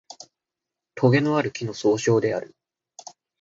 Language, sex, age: Japanese, male, 19-29